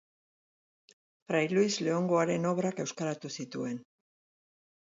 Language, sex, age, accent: Basque, female, 60-69, Erdialdekoa edo Nafarra (Gipuzkoa, Nafarroa)